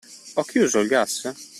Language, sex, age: Italian, male, 19-29